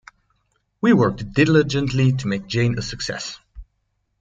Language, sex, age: English, male, 19-29